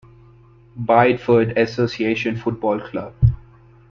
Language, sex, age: English, male, 19-29